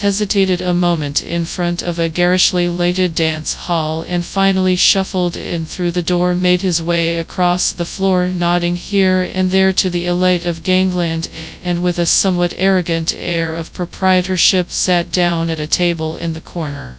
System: TTS, FastPitch